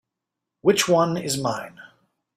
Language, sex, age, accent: English, male, 40-49, United States English